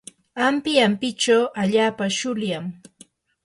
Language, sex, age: Yanahuanca Pasco Quechua, female, 30-39